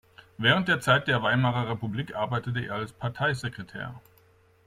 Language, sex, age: German, male, 40-49